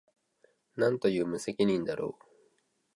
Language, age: Japanese, 30-39